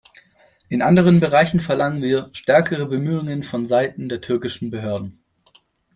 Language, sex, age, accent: German, male, 19-29, Deutschland Deutsch